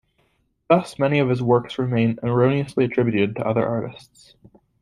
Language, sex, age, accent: English, male, under 19, United States English